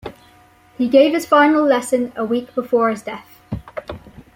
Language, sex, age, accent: English, female, under 19, England English